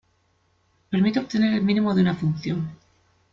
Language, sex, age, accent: Spanish, female, 30-39, España: Centro-Sur peninsular (Madrid, Toledo, Castilla-La Mancha)